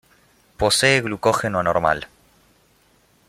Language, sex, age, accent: Spanish, male, 19-29, Rioplatense: Argentina, Uruguay, este de Bolivia, Paraguay